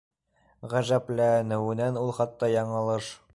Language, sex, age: Bashkir, male, 19-29